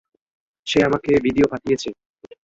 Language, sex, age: Bengali, male, 19-29